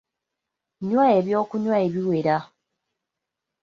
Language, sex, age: Ganda, female, 19-29